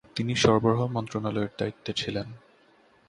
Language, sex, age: Bengali, male, 19-29